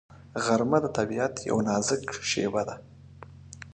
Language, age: Pashto, 30-39